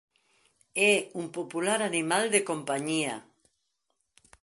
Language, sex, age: Galician, female, 60-69